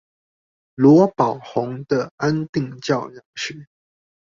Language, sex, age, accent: Chinese, male, under 19, 出生地：新北市